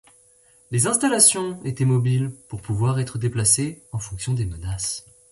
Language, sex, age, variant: French, female, 19-29, Français de métropole